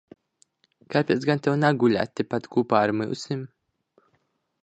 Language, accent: Latvian, Latgaliešu